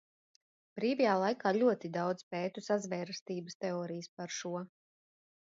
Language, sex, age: Latvian, female, 40-49